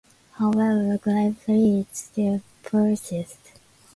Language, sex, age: English, female, 19-29